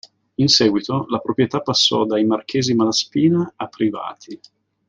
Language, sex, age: Italian, male, 40-49